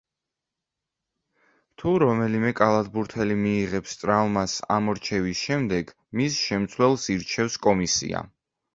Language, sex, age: Georgian, male, under 19